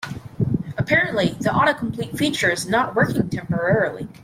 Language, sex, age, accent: English, male, under 19, United States English